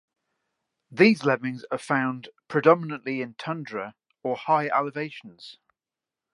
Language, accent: English, England English